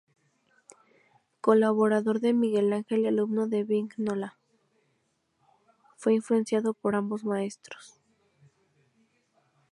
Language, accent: Spanish, México